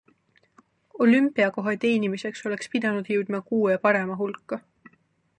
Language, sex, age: Estonian, female, 19-29